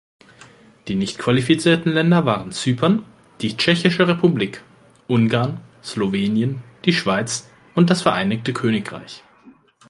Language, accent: German, Deutschland Deutsch